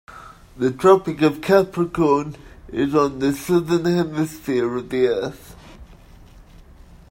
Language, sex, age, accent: English, male, 30-39, England English